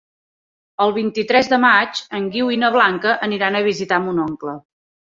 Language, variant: Catalan, Central